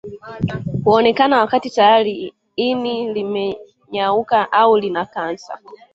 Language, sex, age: Swahili, female, 19-29